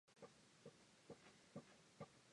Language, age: English, 19-29